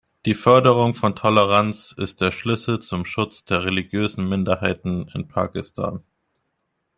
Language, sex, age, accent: German, male, 19-29, Deutschland Deutsch